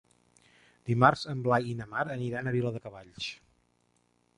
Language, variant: Catalan, Central